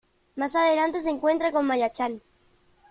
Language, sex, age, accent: Spanish, female, under 19, España: Sur peninsular (Andalucia, Extremadura, Murcia)